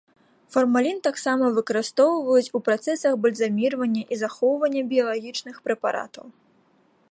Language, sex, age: Belarusian, female, 19-29